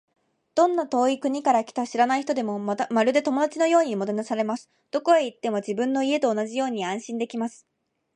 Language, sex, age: Japanese, female, 19-29